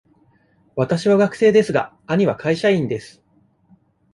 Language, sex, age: Japanese, male, 40-49